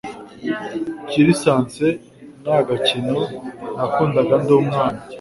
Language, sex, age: Kinyarwanda, male, 19-29